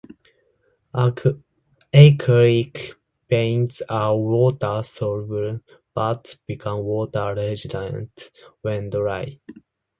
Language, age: English, 19-29